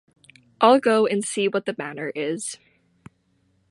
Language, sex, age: English, female, 19-29